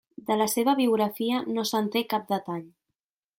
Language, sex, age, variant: Catalan, female, 19-29, Central